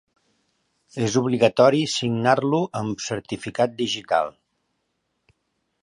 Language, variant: Catalan, Central